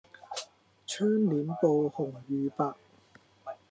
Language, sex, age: Cantonese, male, 19-29